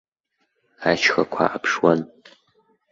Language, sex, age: Abkhazian, male, under 19